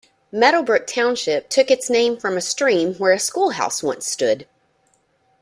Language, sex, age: English, female, 30-39